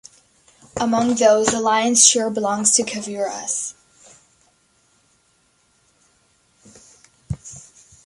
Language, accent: English, Canadian English